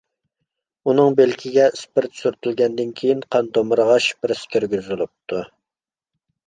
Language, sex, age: Uyghur, male, 19-29